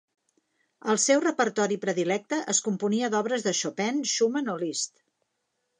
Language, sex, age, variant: Catalan, female, 50-59, Central